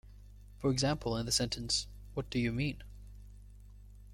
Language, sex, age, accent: English, male, 19-29, United States English